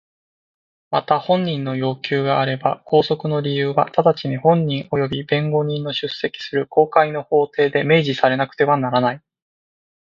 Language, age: Japanese, 19-29